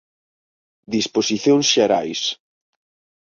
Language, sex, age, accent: Galician, male, 19-29, Normativo (estándar)